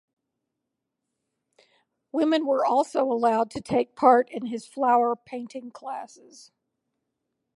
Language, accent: English, United States English